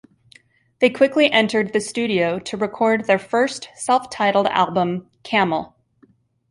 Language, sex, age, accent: English, female, 40-49, United States English